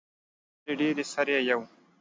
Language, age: Pashto, 19-29